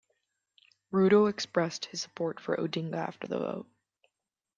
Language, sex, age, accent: English, female, 19-29, United States English